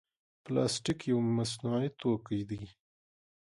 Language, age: Pashto, 40-49